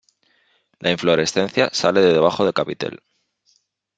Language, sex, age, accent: Spanish, male, 30-39, España: Norte peninsular (Asturias, Castilla y León, Cantabria, País Vasco, Navarra, Aragón, La Rioja, Guadalajara, Cuenca)